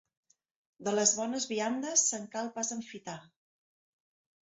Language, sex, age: Catalan, female, 40-49